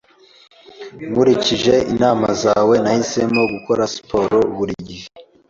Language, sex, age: Kinyarwanda, male, 19-29